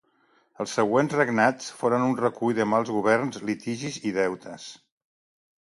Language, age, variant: Catalan, 60-69, Central